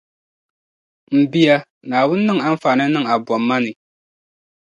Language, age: Dagbani, 19-29